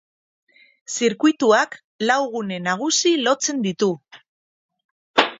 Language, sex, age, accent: Basque, female, 50-59, Erdialdekoa edo Nafarra (Gipuzkoa, Nafarroa)